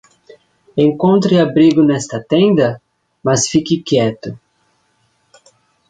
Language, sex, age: Portuguese, male, 19-29